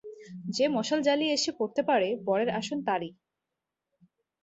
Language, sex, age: Bengali, female, 19-29